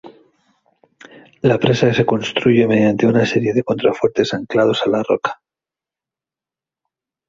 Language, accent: Spanish, España: Centro-Sur peninsular (Madrid, Toledo, Castilla-La Mancha)